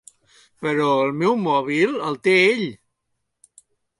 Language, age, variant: Catalan, 60-69, Central